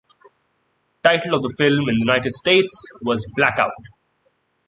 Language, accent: English, India and South Asia (India, Pakistan, Sri Lanka)